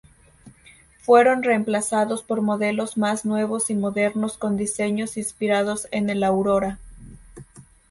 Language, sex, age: Spanish, female, under 19